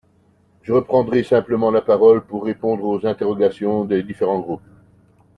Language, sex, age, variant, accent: French, male, 50-59, Français d'Europe, Français de Belgique